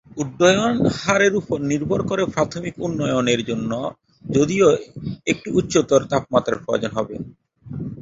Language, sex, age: Bengali, male, 30-39